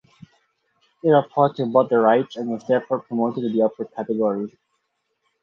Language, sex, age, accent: English, male, 19-29, Filipino